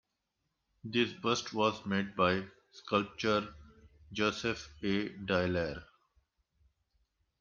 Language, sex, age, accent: English, male, 40-49, India and South Asia (India, Pakistan, Sri Lanka)